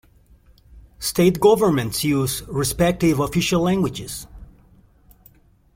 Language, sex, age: English, male, 60-69